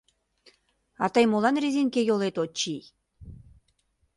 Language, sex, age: Mari, female, 40-49